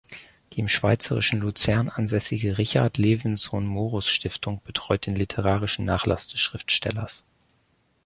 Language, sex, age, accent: German, male, 40-49, Deutschland Deutsch